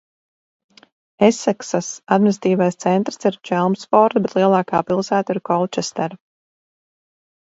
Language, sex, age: Latvian, female, 40-49